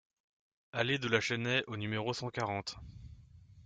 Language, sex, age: French, male, 19-29